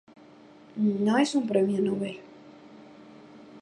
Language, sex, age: Spanish, female, under 19